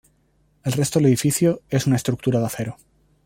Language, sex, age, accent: Spanish, male, 19-29, España: Centro-Sur peninsular (Madrid, Toledo, Castilla-La Mancha)